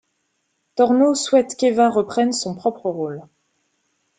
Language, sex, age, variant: French, female, 19-29, Français de métropole